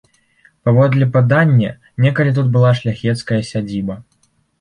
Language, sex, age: Belarusian, male, under 19